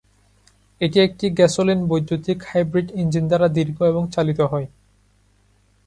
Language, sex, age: Bengali, male, 19-29